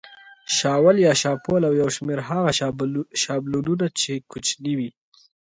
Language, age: Pashto, 19-29